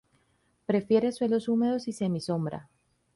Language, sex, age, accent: Spanish, female, 30-39, Andino-Pacífico: Colombia, Perú, Ecuador, oeste de Bolivia y Venezuela andina